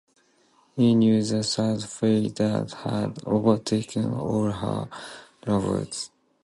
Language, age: English, 19-29